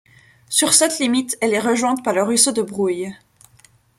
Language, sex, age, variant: French, female, 19-29, Français de métropole